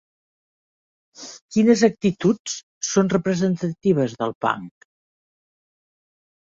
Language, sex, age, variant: Catalan, female, 60-69, Central